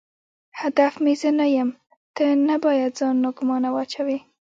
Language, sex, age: Pashto, female, 19-29